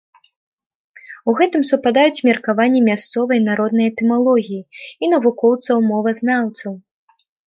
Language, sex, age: Belarusian, female, 19-29